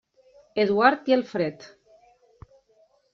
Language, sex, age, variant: Catalan, female, 50-59, Nord-Occidental